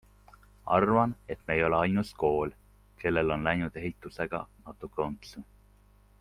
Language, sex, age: Estonian, male, 30-39